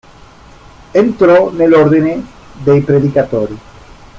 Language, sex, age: Italian, male, 50-59